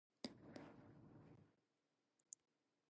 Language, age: English, 19-29